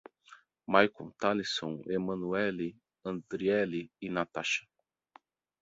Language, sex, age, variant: Portuguese, male, 30-39, Portuguese (Brasil)